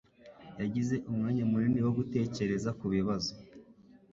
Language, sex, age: Kinyarwanda, male, 19-29